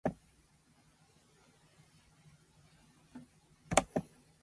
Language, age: Japanese, 19-29